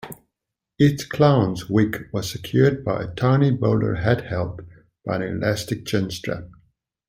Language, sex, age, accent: English, male, 40-49, Southern African (South Africa, Zimbabwe, Namibia)